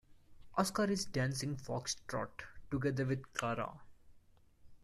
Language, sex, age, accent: English, male, 19-29, India and South Asia (India, Pakistan, Sri Lanka)